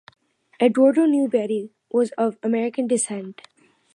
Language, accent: English, United States English; India and South Asia (India, Pakistan, Sri Lanka)